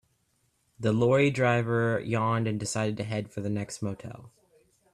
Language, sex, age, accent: English, male, 19-29, United States English